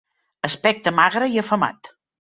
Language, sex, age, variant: Catalan, female, 60-69, Central